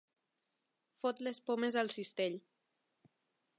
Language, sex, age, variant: Catalan, female, 30-39, Nord-Occidental